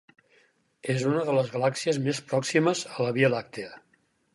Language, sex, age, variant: Catalan, male, 60-69, Central